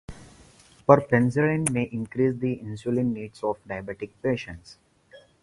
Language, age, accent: English, 19-29, India and South Asia (India, Pakistan, Sri Lanka)